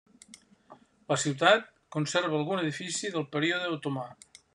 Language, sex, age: Catalan, male, 70-79